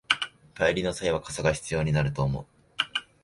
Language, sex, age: Japanese, male, 19-29